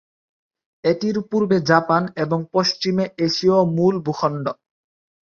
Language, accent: Bengali, Bangladeshi; শুদ্ধ বাংলা